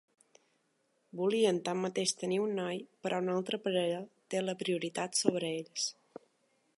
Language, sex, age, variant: Catalan, female, 30-39, Balear